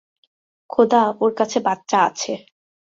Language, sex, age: Bengali, female, 19-29